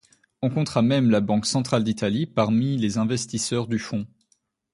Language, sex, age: French, female, 19-29